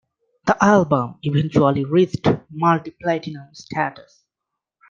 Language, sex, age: English, male, 19-29